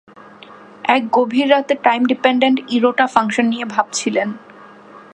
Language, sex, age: Bengali, female, 19-29